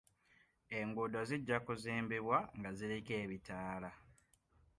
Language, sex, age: Ganda, male, 19-29